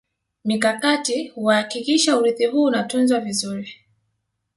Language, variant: Swahili, Kiswahili cha Bara ya Tanzania